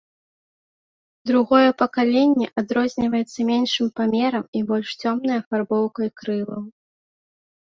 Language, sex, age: Belarusian, female, 19-29